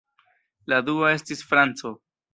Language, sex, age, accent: Esperanto, male, 19-29, Internacia